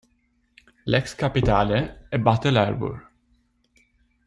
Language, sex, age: Italian, male, 30-39